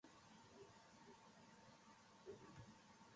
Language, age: Basque, under 19